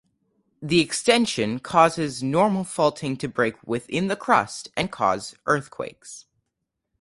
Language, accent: English, United States English